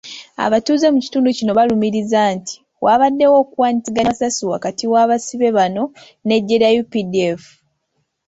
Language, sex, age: Ganda, female, 19-29